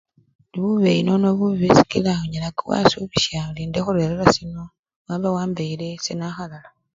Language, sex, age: Luyia, male, 30-39